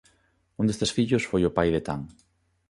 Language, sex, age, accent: Galician, male, 30-39, Normativo (estándar)